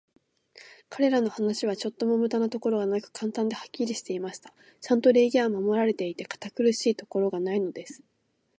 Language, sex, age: Japanese, female, 19-29